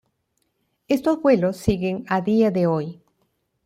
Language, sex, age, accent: Spanish, female, 60-69, Andino-Pacífico: Colombia, Perú, Ecuador, oeste de Bolivia y Venezuela andina